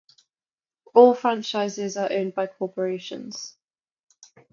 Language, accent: English, England English